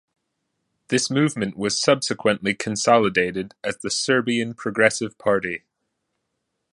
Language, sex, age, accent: English, male, 30-39, United States English